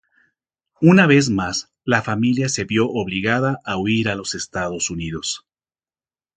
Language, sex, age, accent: Spanish, male, 50-59, México